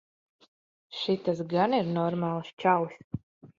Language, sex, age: Latvian, female, 30-39